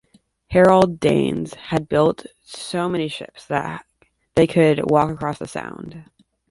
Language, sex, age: English, female, 19-29